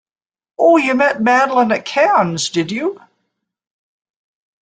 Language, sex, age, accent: English, female, 60-69, Canadian English